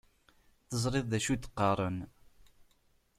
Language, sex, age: Kabyle, male, 30-39